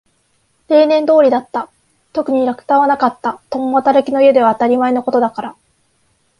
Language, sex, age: Japanese, female, 19-29